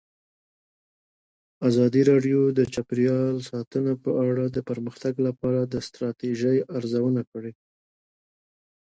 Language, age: Pashto, 19-29